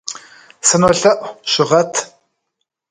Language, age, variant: Kabardian, 30-39, Адыгэбзэ (Къэбэрдей, Кирил, псоми зэдай)